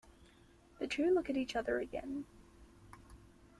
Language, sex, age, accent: English, female, under 19, Australian English